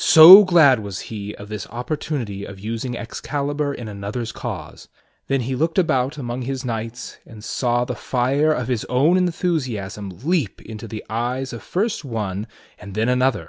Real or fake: real